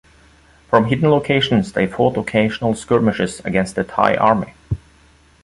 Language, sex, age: English, male, 30-39